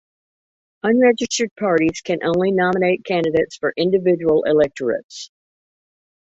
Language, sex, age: English, female, 70-79